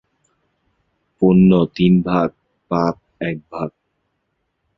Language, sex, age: Bengali, male, 19-29